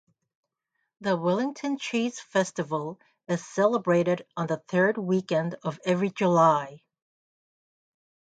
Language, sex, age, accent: English, female, 50-59, United States English